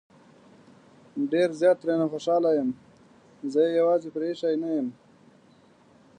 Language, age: Pashto, 19-29